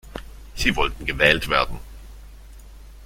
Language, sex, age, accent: German, male, 40-49, Deutschland Deutsch